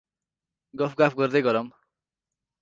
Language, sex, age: Nepali, male, 19-29